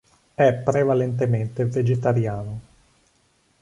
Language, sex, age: Italian, male, 40-49